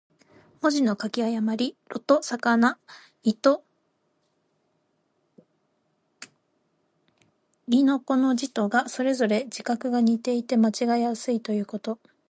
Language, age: Japanese, 19-29